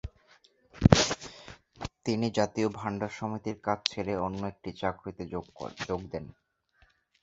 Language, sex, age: Bengali, male, 19-29